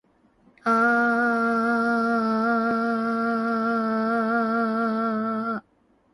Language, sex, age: Japanese, female, 19-29